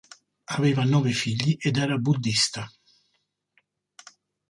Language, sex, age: Italian, male, 50-59